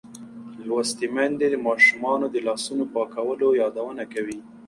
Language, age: Pashto, 19-29